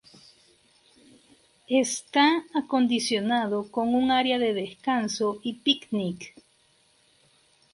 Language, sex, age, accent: Spanish, female, 19-29, América central